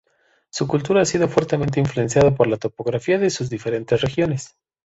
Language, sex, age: Spanish, male, 19-29